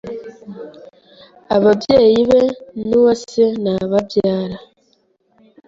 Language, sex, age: Kinyarwanda, female, 19-29